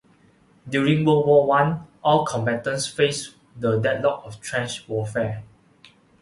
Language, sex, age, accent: English, male, 19-29, Malaysian English